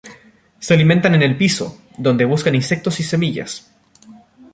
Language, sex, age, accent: Spanish, male, 19-29, Chileno: Chile, Cuyo